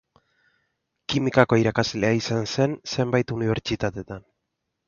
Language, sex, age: Basque, male, 30-39